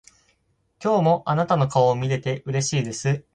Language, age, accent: Japanese, 19-29, 標準語